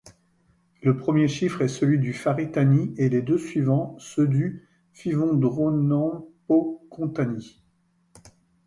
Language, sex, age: French, male, 50-59